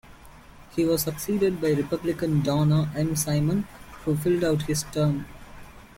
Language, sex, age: English, male, under 19